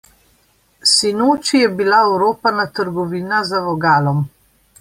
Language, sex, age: Slovenian, female, 50-59